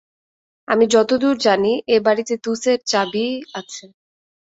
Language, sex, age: Bengali, female, 19-29